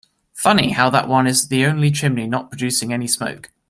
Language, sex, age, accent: English, male, 19-29, England English